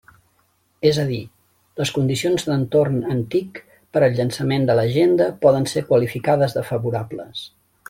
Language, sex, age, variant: Catalan, male, 30-39, Central